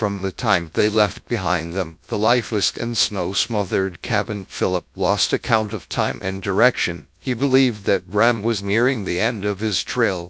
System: TTS, GradTTS